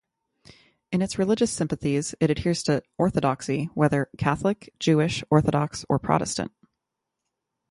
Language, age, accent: English, 30-39, United States English